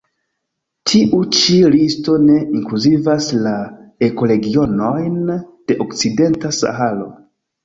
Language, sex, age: Esperanto, male, 19-29